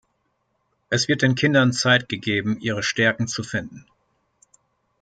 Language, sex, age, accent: German, male, 30-39, Deutschland Deutsch